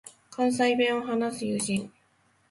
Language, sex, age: Japanese, female, 19-29